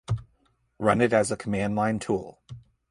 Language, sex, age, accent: English, male, 40-49, United States English